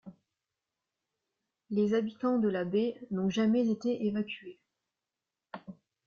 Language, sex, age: French, female, 30-39